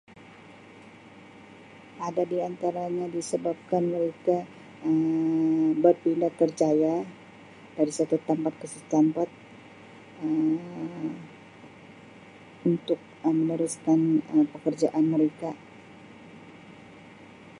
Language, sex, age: Sabah Malay, female, 60-69